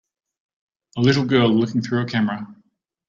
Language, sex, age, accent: English, male, 40-49, Australian English